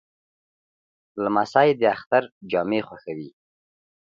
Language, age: Pashto, 30-39